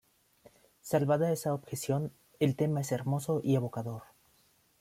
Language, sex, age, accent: Spanish, male, 19-29, México